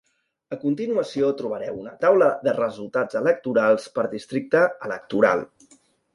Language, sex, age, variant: Catalan, male, 30-39, Central